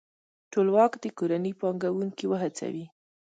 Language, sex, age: Pashto, female, 19-29